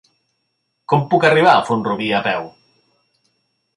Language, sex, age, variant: Catalan, male, 40-49, Central